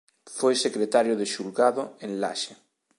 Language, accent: Galician, Oriental (común en zona oriental)